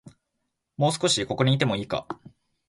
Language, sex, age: Japanese, male, 19-29